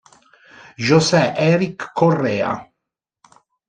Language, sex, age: Italian, male, 40-49